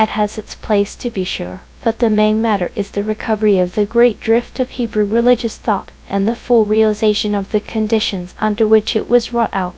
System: TTS, GradTTS